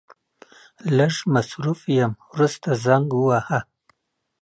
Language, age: Pashto, 40-49